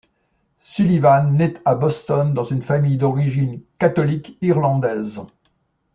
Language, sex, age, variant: French, male, 70-79, Français de métropole